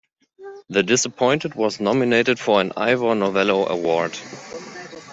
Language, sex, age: English, male, 30-39